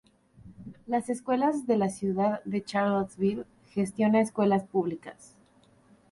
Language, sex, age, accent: Spanish, female, under 19, México